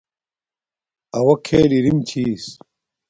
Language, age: Domaaki, 30-39